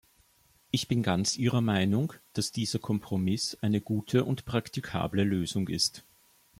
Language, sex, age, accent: German, male, 19-29, Österreichisches Deutsch